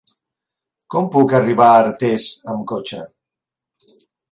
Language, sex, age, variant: Catalan, male, 50-59, Central